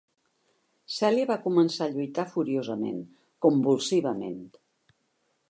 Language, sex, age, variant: Catalan, female, 60-69, Central